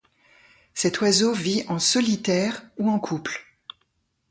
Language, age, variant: French, 60-69, Français de métropole